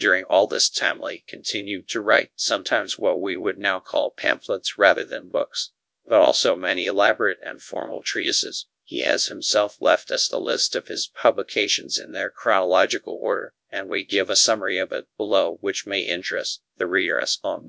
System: TTS, GradTTS